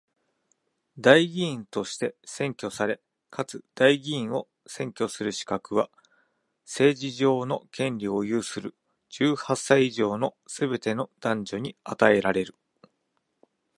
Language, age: Japanese, 40-49